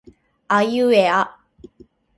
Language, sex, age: Japanese, female, 19-29